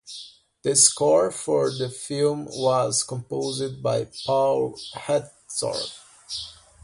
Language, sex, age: English, male, 19-29